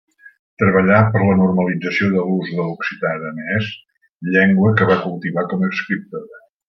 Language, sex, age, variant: Catalan, female, 50-59, Central